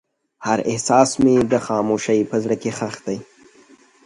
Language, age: Pashto, 19-29